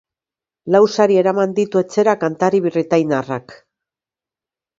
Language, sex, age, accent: Basque, female, 40-49, Mendebalekoa (Araba, Bizkaia, Gipuzkoako mendebaleko herri batzuk)